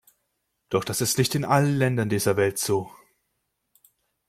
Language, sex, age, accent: German, male, 19-29, Deutschland Deutsch